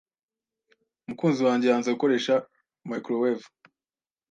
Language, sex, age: Kinyarwanda, male, 19-29